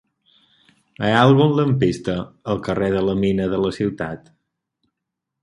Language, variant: Catalan, Balear